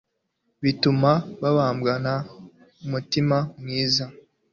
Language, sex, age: Kinyarwanda, male, under 19